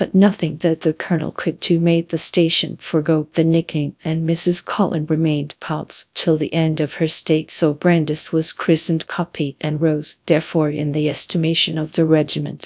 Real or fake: fake